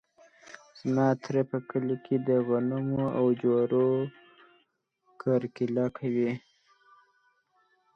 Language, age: Pashto, 19-29